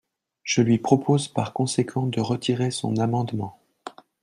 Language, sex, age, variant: French, male, 40-49, Français de métropole